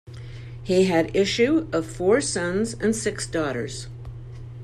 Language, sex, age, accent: English, female, 60-69, United States English